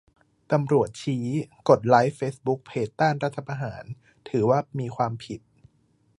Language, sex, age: Thai, male, 19-29